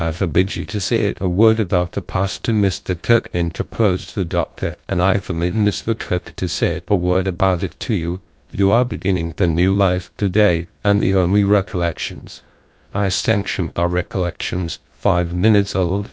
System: TTS, GlowTTS